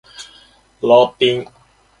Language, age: Japanese, 19-29